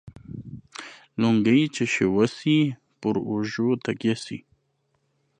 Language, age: Pashto, 19-29